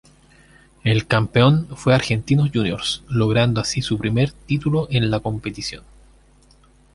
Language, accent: Spanish, Chileno: Chile, Cuyo